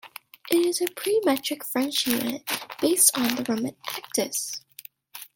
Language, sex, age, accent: English, female, under 19, United States English